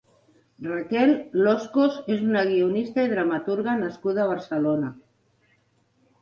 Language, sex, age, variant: Catalan, female, 60-69, Central